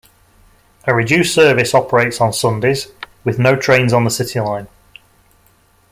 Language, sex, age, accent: English, male, 50-59, England English